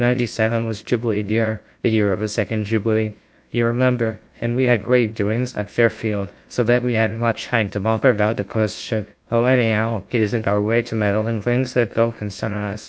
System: TTS, GlowTTS